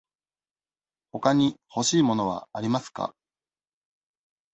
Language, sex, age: Japanese, male, 40-49